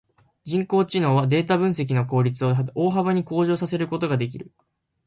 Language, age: Japanese, 19-29